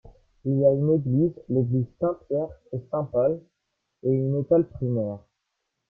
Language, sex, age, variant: French, male, under 19, Français de métropole